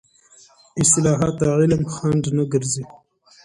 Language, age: Pashto, 30-39